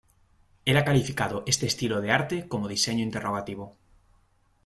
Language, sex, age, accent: Spanish, male, 19-29, España: Norte peninsular (Asturias, Castilla y León, Cantabria, País Vasco, Navarra, Aragón, La Rioja, Guadalajara, Cuenca)